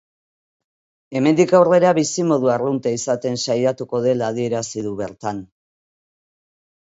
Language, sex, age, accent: Basque, female, 50-59, Mendebalekoa (Araba, Bizkaia, Gipuzkoako mendebaleko herri batzuk)